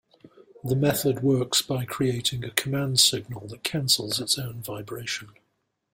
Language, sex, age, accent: English, male, 50-59, England English